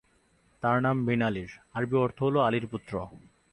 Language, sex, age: Bengali, male, 19-29